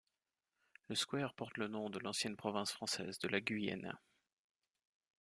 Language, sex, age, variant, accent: French, male, 30-39, Français d'Europe, Français de Suisse